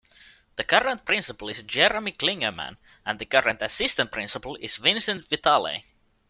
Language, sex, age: English, female, 19-29